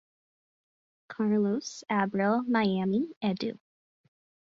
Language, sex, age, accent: English, female, 19-29, United States English